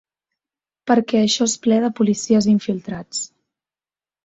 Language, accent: Catalan, Camp de Tarragona